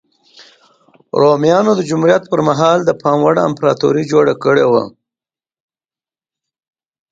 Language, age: Pashto, 40-49